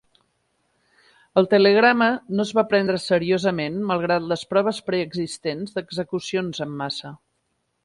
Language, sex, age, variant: Catalan, female, 50-59, Central